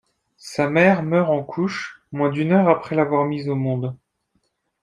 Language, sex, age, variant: French, male, 30-39, Français de métropole